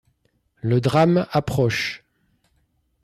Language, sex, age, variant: French, male, 50-59, Français de métropole